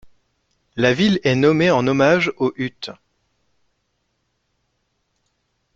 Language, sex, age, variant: French, male, 30-39, Français de métropole